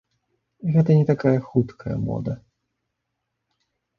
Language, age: Belarusian, 40-49